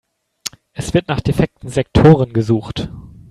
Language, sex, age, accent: German, male, 19-29, Deutschland Deutsch